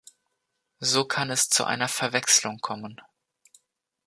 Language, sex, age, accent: German, male, 19-29, Deutschland Deutsch